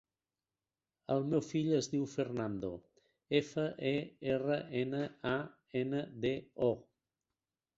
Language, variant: Catalan, Central